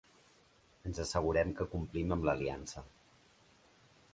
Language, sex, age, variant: Catalan, male, 40-49, Central